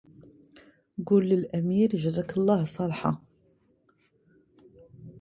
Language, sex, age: Arabic, female, 30-39